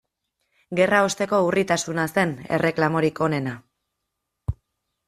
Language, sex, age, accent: Basque, female, 30-39, Erdialdekoa edo Nafarra (Gipuzkoa, Nafarroa)